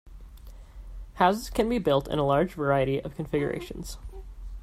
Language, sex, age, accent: English, male, 19-29, United States English